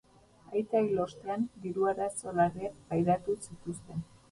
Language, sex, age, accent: Basque, male, 40-49, Erdialdekoa edo Nafarra (Gipuzkoa, Nafarroa)